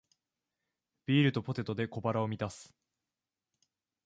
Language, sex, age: Japanese, male, 19-29